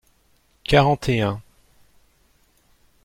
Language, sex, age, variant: French, male, 30-39, Français de métropole